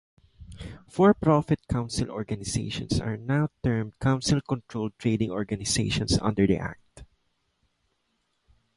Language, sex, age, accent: English, male, 19-29, Filipino